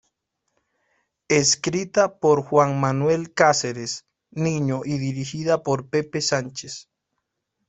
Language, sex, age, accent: Spanish, male, 30-39, Caribe: Cuba, Venezuela, Puerto Rico, República Dominicana, Panamá, Colombia caribeña, México caribeño, Costa del golfo de México